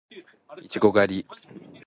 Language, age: Japanese, 19-29